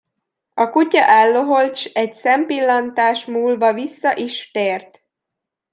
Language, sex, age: Hungarian, female, 19-29